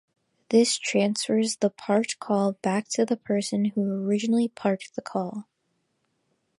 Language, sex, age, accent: English, female, under 19, United States English